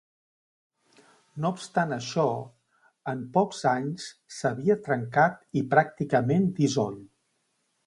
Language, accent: Catalan, Barceloní